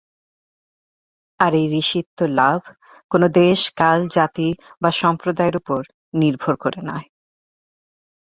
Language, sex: Bengali, female